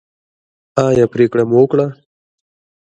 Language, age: Pashto, 19-29